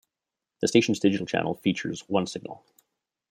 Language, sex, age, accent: English, male, 30-39, Canadian English